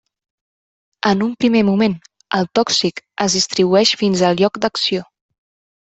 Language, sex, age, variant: Catalan, female, 19-29, Central